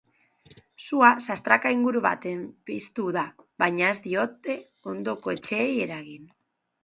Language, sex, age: Basque, female, 19-29